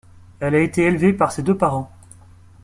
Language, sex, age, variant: French, male, 19-29, Français de métropole